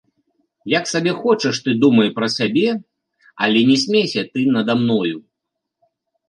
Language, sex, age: Belarusian, male, 40-49